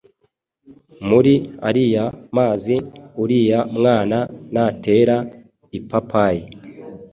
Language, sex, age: Kinyarwanda, male, 40-49